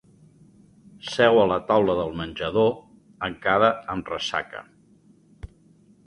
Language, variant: Catalan, Nord-Occidental